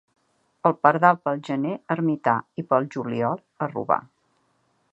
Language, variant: Catalan, Central